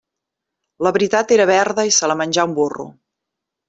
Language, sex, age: Catalan, female, 40-49